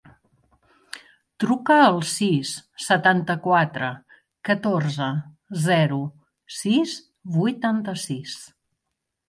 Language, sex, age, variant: Catalan, female, 50-59, Central